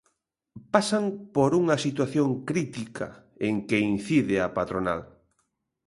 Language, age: Galician, 50-59